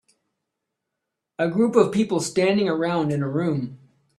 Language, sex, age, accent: English, male, 60-69, Canadian English